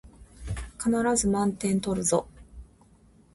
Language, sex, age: Japanese, female, 40-49